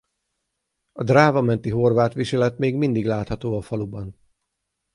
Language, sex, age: Hungarian, male, 40-49